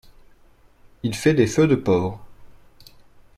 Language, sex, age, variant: French, male, 30-39, Français de métropole